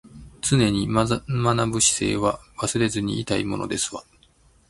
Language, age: Japanese, 50-59